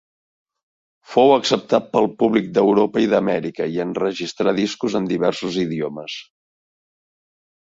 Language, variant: Catalan, Central